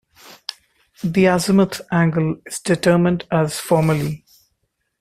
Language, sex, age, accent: English, male, 30-39, India and South Asia (India, Pakistan, Sri Lanka)